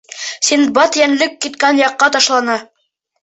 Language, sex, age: Bashkir, male, under 19